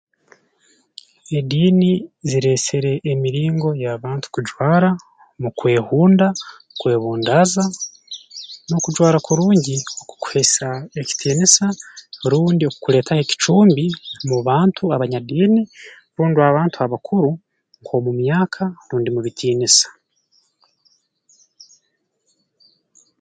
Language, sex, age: Tooro, male, 19-29